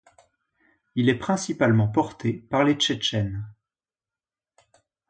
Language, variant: French, Français de métropole